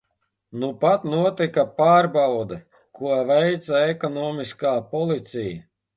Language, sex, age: Latvian, male, 40-49